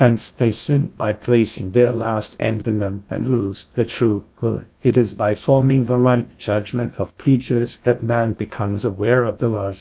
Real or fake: fake